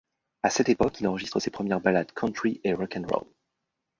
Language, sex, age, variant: French, male, 30-39, Français de métropole